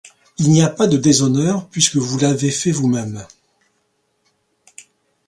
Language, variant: French, Français de métropole